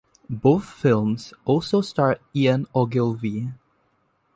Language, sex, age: English, male, under 19